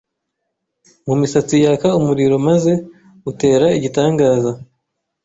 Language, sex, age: Kinyarwanda, male, 30-39